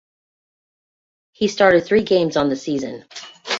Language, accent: English, United States English